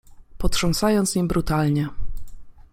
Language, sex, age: Polish, female, 19-29